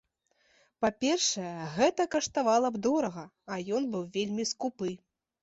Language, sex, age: Belarusian, female, 19-29